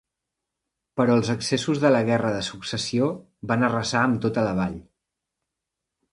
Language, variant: Catalan, Central